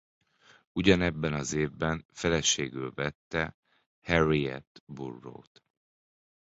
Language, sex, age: Hungarian, male, 40-49